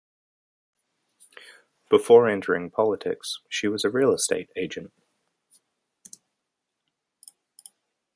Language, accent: English, New Zealand English